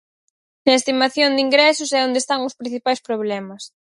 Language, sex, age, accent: Galician, female, 19-29, Central (gheada)